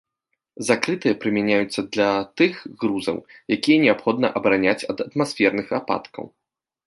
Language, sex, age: Belarusian, male, 19-29